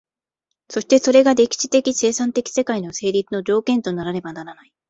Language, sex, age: Japanese, female, 19-29